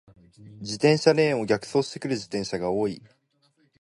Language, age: Japanese, 19-29